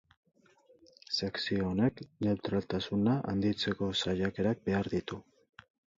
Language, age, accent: Basque, 50-59, Mendebalekoa (Araba, Bizkaia, Gipuzkoako mendebaleko herri batzuk)